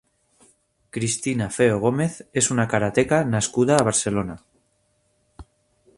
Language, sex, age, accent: Catalan, male, 40-49, valencià